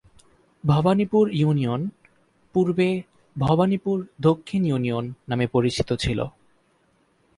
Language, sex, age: Bengali, male, 19-29